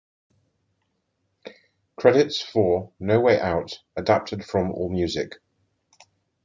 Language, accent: English, England English